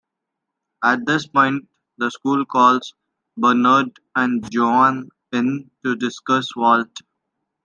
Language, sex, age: English, male, 19-29